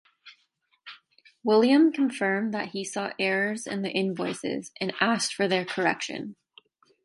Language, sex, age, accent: English, female, 19-29, United States English